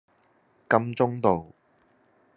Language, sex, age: Cantonese, male, 19-29